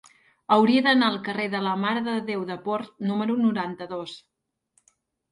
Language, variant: Catalan, Nord-Occidental